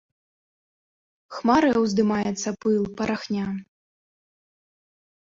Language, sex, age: Belarusian, female, 19-29